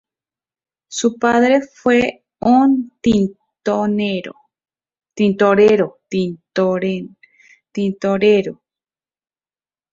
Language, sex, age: Spanish, female, 30-39